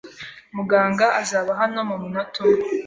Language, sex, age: Kinyarwanda, female, 19-29